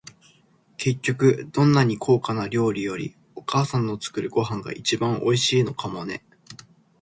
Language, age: Japanese, 19-29